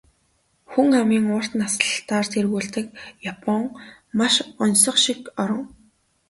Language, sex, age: Mongolian, female, 19-29